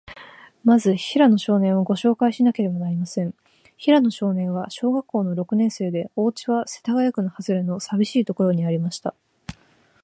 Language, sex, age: Japanese, female, 19-29